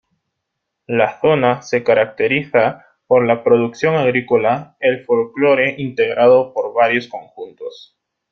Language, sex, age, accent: Spanish, male, 19-29, Andino-Pacífico: Colombia, Perú, Ecuador, oeste de Bolivia y Venezuela andina